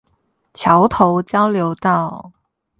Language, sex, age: Chinese, female, 30-39